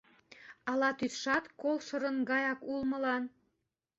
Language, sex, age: Mari, female, 40-49